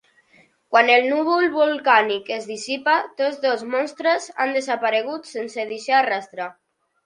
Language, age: Catalan, under 19